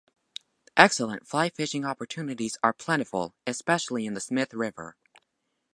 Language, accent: English, United States English